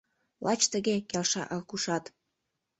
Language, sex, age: Mari, female, under 19